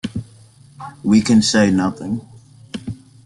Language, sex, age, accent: English, female, 19-29, Australian English